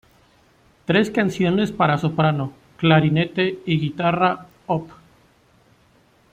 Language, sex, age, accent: Spanish, male, 19-29, México